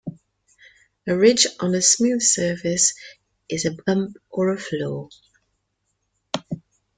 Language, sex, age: English, female, 50-59